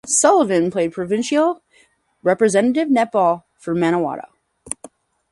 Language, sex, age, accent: English, female, 30-39, United States English